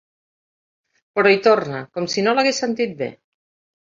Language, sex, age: Catalan, female, 60-69